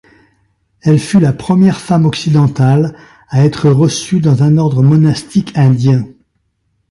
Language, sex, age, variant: French, male, 70-79, Français de métropole